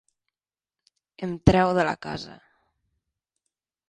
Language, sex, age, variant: Catalan, female, 19-29, Nord-Occidental